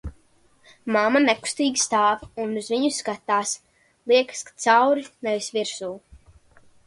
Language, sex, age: Latvian, female, under 19